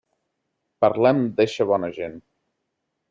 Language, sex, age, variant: Catalan, male, 30-39, Central